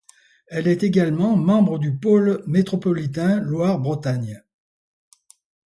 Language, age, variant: French, 70-79, Français de métropole